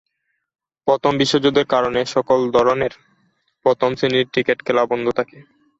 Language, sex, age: Bengali, male, 19-29